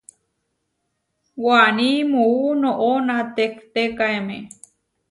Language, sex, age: Huarijio, female, 19-29